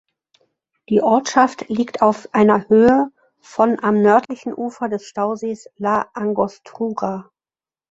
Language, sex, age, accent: German, female, 40-49, Deutschland Deutsch